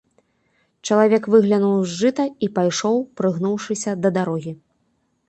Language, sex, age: Belarusian, female, 19-29